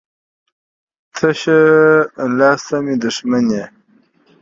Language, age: Pashto, 19-29